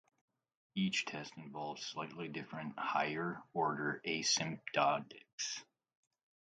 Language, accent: English, United States English